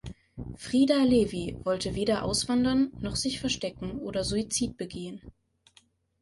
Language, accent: German, Deutschland Deutsch